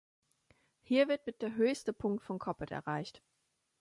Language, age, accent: German, 30-39, Deutschland Deutsch